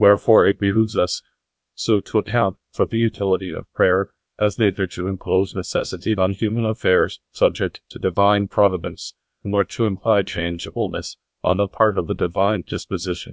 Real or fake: fake